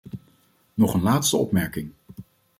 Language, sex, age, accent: Dutch, male, 40-49, Nederlands Nederlands